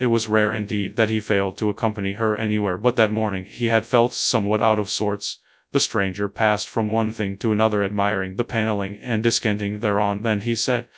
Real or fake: fake